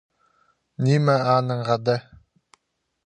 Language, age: Khakas, 19-29